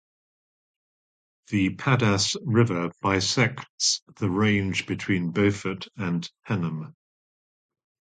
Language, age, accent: English, 70-79, England English